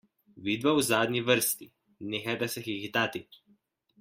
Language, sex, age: Slovenian, male, 19-29